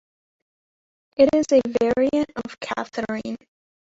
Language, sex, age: English, female, under 19